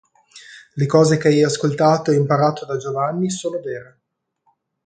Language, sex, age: Italian, male, 40-49